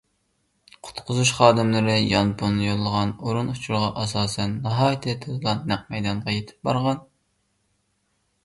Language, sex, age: Uyghur, male, 30-39